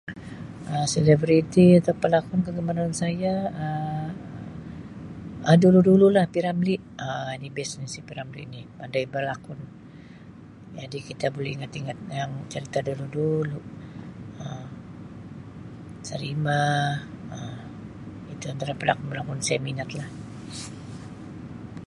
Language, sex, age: Sabah Malay, female, 50-59